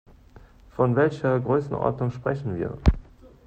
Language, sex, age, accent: German, male, 30-39, Deutschland Deutsch